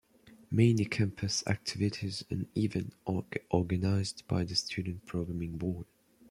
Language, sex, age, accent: English, male, under 19, United States English